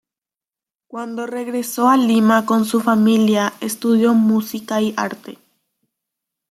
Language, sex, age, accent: Spanish, female, under 19, Rioplatense: Argentina, Uruguay, este de Bolivia, Paraguay